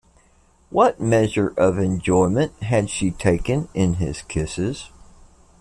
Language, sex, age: English, male, 50-59